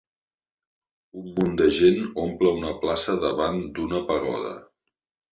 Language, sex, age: Catalan, male, 50-59